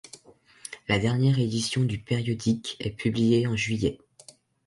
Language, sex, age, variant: French, male, under 19, Français de métropole